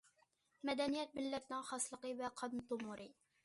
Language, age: Uyghur, 19-29